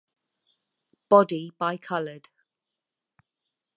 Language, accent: English, England English